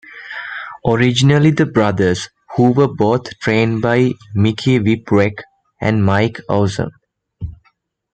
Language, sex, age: English, male, 19-29